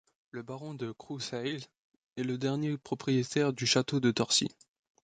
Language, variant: French, Français de métropole